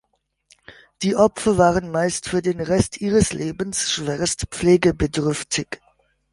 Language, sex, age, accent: German, male, under 19, Deutschland Deutsch